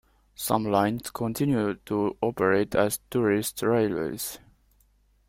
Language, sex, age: English, male, 19-29